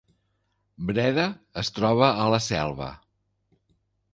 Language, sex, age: Catalan, male, 40-49